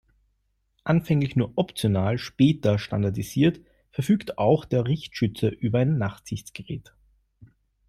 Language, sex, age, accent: German, male, 19-29, Österreichisches Deutsch